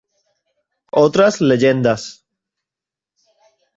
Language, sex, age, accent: Spanish, male, 19-29, España: Sur peninsular (Andalucia, Extremadura, Murcia)